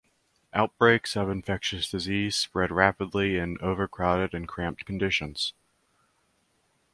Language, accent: English, United States English